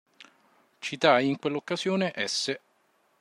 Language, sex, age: Italian, male, 40-49